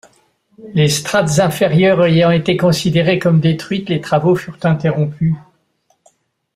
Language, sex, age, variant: French, male, 70-79, Français de métropole